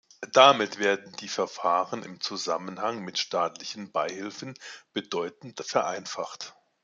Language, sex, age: German, male, 50-59